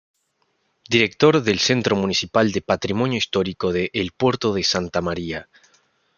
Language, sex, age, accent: Spanish, male, 19-29, Rioplatense: Argentina, Uruguay, este de Bolivia, Paraguay